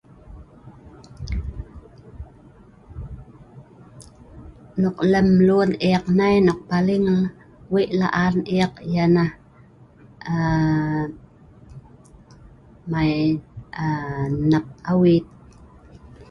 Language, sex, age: Sa'ban, female, 50-59